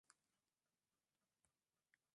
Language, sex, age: Swahili, female, 19-29